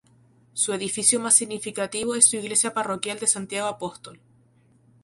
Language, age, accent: Spanish, 19-29, España: Islas Canarias